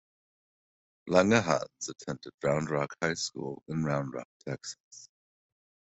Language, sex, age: English, male, 40-49